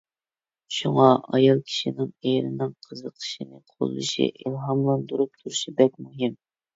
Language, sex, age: Uyghur, male, 19-29